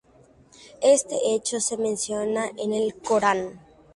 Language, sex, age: Spanish, female, under 19